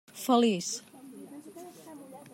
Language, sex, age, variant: Catalan, male, 50-59, Central